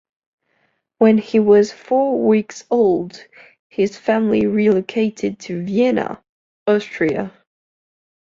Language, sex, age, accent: English, female, 19-29, United States English